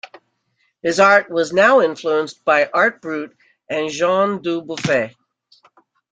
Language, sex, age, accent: English, female, 60-69, United States English